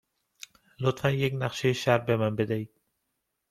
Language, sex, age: Persian, male, 19-29